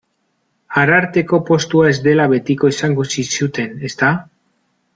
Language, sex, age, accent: Basque, male, 30-39, Mendebalekoa (Araba, Bizkaia, Gipuzkoako mendebaleko herri batzuk)